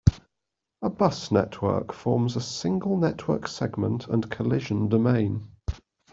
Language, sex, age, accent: English, male, 30-39, England English